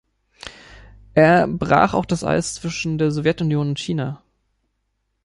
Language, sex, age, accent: German, male, 19-29, Deutschland Deutsch